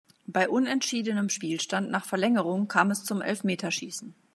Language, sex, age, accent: German, female, 40-49, Deutschland Deutsch